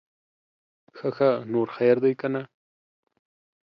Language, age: Pashto, 19-29